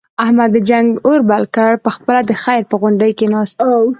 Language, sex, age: Pashto, female, under 19